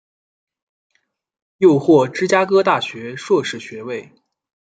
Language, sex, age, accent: Chinese, male, 19-29, 出生地：辽宁省